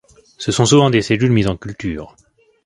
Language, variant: French, Français de métropole